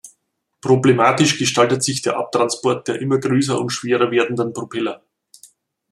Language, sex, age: German, male, 40-49